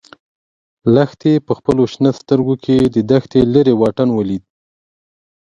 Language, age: Pashto, 19-29